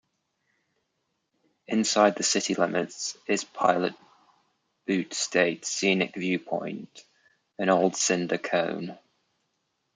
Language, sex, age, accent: English, male, 30-39, England English